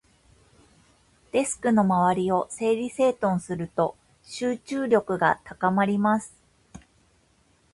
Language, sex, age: Japanese, female, 30-39